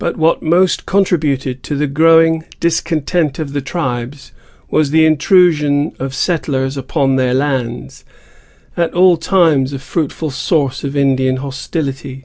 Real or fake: real